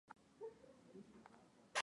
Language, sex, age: Swahili, female, 19-29